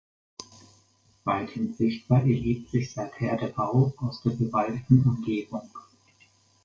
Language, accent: German, Deutschland Deutsch